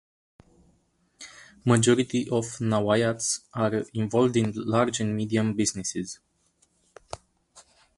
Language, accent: English, England English